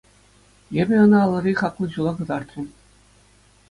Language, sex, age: Chuvash, male, 40-49